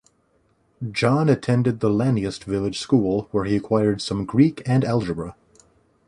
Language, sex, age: English, male, 19-29